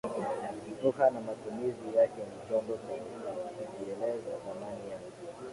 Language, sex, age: Swahili, male, 19-29